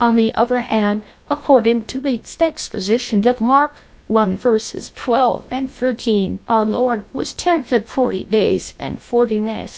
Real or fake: fake